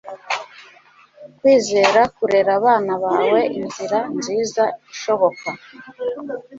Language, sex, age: Kinyarwanda, female, 30-39